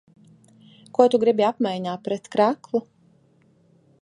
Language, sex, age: Latvian, female, 19-29